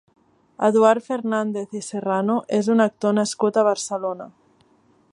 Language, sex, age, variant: Catalan, female, 19-29, Central